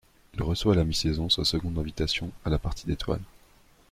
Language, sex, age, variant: French, male, 19-29, Français de métropole